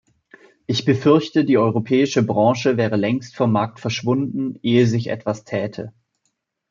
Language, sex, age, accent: German, male, 19-29, Deutschland Deutsch